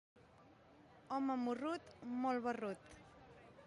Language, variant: Catalan, Nord-Occidental